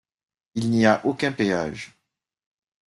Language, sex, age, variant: French, male, 50-59, Français de métropole